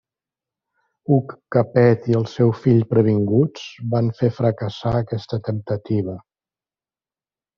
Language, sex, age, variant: Catalan, male, 70-79, Central